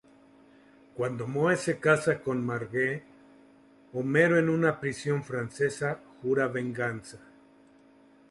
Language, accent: Spanish, México